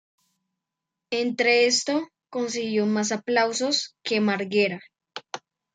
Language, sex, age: Spanish, male, under 19